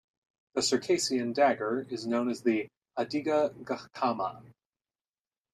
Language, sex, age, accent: English, male, 30-39, United States English